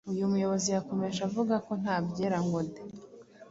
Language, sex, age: Kinyarwanda, female, 19-29